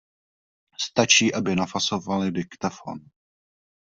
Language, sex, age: Czech, male, 30-39